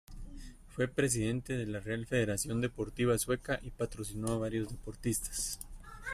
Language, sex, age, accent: Spanish, male, 30-39, América central